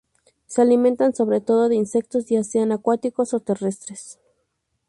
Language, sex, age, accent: Spanish, female, 19-29, México